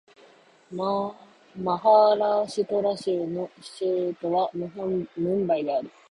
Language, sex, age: Japanese, female, under 19